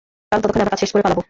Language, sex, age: Bengali, female, 19-29